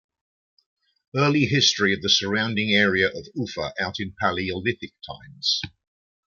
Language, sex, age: English, male, 60-69